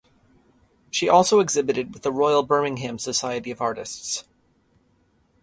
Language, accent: English, United States English